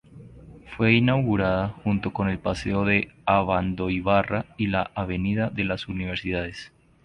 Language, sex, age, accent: Spanish, male, 19-29, Andino-Pacífico: Colombia, Perú, Ecuador, oeste de Bolivia y Venezuela andina